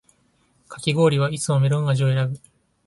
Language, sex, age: Japanese, male, 19-29